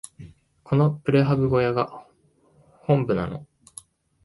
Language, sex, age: Japanese, male, 19-29